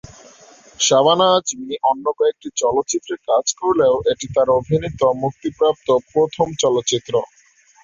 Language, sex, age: Bengali, male, 19-29